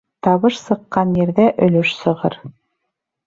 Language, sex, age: Bashkir, female, 40-49